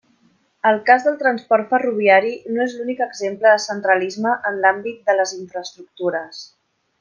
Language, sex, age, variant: Catalan, female, 30-39, Central